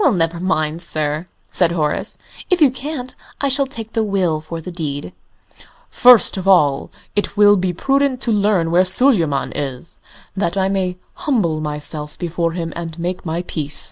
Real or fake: real